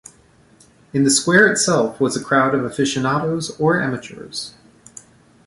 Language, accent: English, United States English